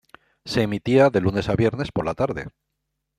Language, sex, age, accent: Spanish, male, 60-69, España: Centro-Sur peninsular (Madrid, Toledo, Castilla-La Mancha)